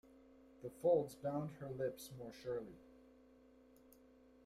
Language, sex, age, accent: English, male, 40-49, United States English